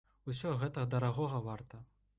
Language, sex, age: Belarusian, male, 19-29